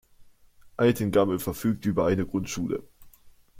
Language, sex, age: German, male, under 19